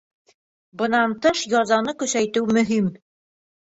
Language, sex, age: Bashkir, female, 19-29